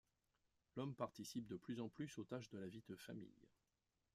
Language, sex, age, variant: French, male, 50-59, Français de métropole